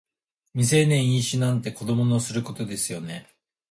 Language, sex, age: Japanese, male, 19-29